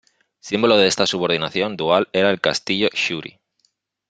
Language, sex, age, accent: Spanish, male, 30-39, España: Norte peninsular (Asturias, Castilla y León, Cantabria, País Vasco, Navarra, Aragón, La Rioja, Guadalajara, Cuenca)